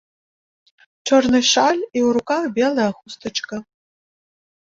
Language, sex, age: Belarusian, female, 30-39